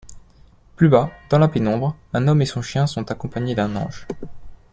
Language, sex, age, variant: French, male, 19-29, Français de métropole